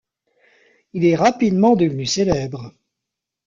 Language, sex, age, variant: French, male, 40-49, Français de métropole